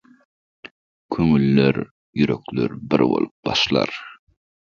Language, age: Turkmen, 19-29